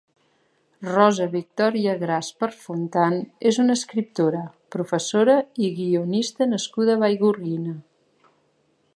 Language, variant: Catalan, Central